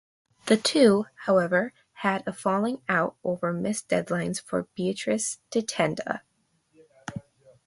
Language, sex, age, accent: English, female, under 19, United States English